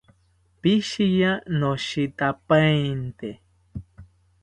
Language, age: South Ucayali Ashéninka, 30-39